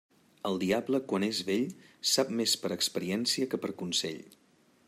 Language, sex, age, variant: Catalan, male, 40-49, Central